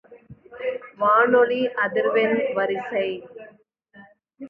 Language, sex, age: Tamil, female, 40-49